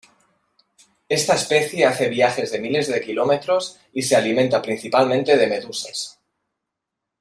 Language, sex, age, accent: Spanish, male, 19-29, España: Norte peninsular (Asturias, Castilla y León, Cantabria, País Vasco, Navarra, Aragón, La Rioja, Guadalajara, Cuenca)